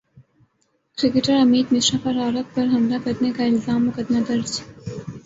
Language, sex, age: Urdu, male, 19-29